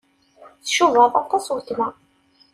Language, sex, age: Kabyle, female, 19-29